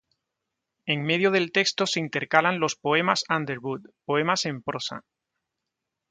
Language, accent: Spanish, España: Sur peninsular (Andalucia, Extremadura, Murcia)